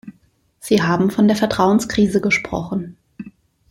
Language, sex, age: German, female, 40-49